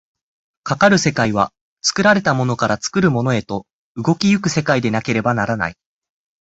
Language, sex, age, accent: Japanese, male, 19-29, 標準語